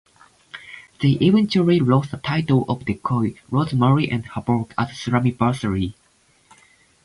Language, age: English, 19-29